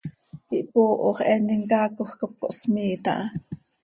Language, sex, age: Seri, female, 40-49